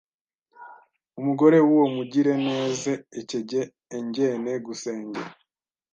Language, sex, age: Kinyarwanda, male, 19-29